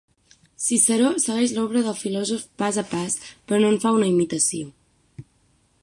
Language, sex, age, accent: Catalan, female, 19-29, central; septentrional